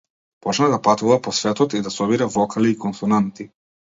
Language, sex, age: Macedonian, male, 19-29